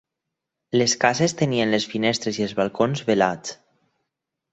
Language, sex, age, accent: Catalan, male, 19-29, valencià